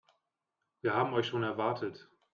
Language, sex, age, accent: German, male, 19-29, Deutschland Deutsch